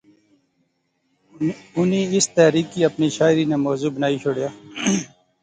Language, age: Pahari-Potwari, 30-39